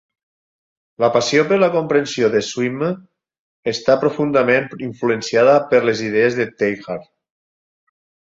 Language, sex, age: Catalan, male, 50-59